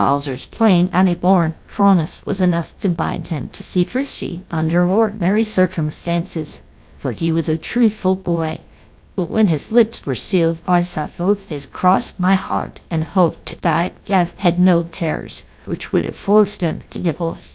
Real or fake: fake